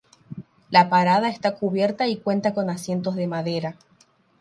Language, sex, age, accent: Spanish, female, 19-29, Rioplatense: Argentina, Uruguay, este de Bolivia, Paraguay